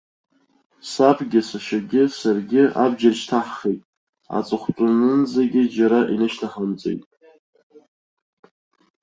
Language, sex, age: Abkhazian, male, 19-29